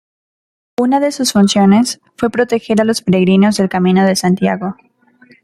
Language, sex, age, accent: Spanish, female, under 19, Andino-Pacífico: Colombia, Perú, Ecuador, oeste de Bolivia y Venezuela andina